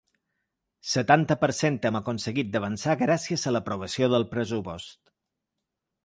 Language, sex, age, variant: Catalan, male, 40-49, Balear